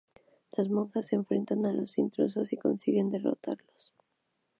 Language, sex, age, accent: Spanish, female, 19-29, México